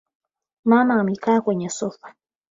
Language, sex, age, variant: Swahili, female, 19-29, Kiswahili cha Bara ya Tanzania